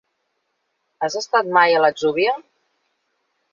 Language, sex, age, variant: Catalan, female, 30-39, Central